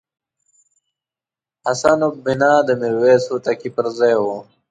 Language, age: Pashto, 19-29